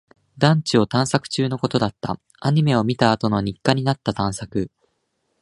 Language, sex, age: Japanese, male, 19-29